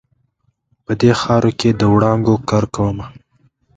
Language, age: Pashto, 19-29